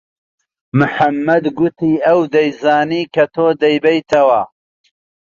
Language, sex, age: Central Kurdish, male, 30-39